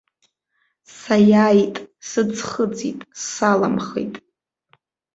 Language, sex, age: Abkhazian, female, 19-29